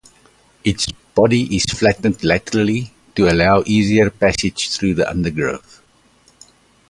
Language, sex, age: English, male, 60-69